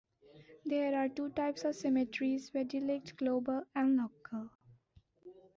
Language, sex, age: English, female, under 19